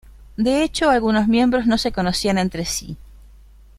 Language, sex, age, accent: Spanish, female, 60-69, Rioplatense: Argentina, Uruguay, este de Bolivia, Paraguay